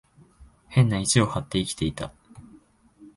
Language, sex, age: Japanese, male, 19-29